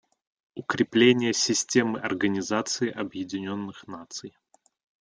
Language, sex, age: Russian, male, 30-39